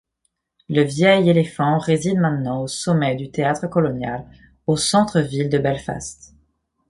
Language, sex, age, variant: French, male, under 19, Français de métropole